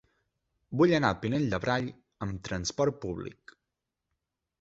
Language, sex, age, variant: Catalan, male, 19-29, Central